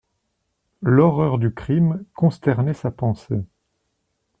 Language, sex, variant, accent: French, male, Français d'Europe, Français de Suisse